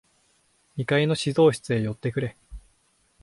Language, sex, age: Japanese, male, under 19